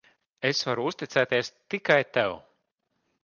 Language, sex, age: Latvian, male, 30-39